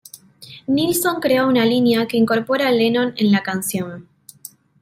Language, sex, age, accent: Spanish, female, 19-29, Rioplatense: Argentina, Uruguay, este de Bolivia, Paraguay